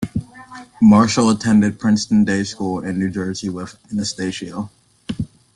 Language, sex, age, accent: English, female, 19-29, Australian English